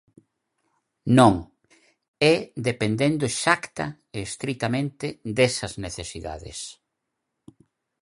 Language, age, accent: Galician, 60-69, Normativo (estándar)